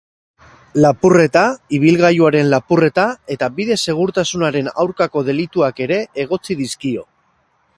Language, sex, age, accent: Basque, male, 30-39, Mendebalekoa (Araba, Bizkaia, Gipuzkoako mendebaleko herri batzuk)